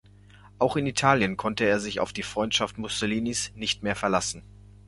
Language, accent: German, Deutschland Deutsch